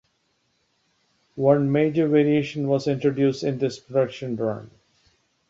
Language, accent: English, Canadian English